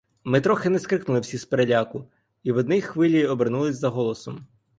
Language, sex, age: Ukrainian, male, 19-29